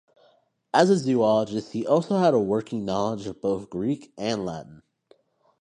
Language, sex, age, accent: English, male, under 19, United States English